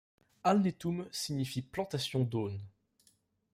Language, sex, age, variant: French, male, 19-29, Français de métropole